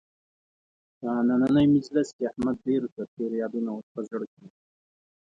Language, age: Pashto, 19-29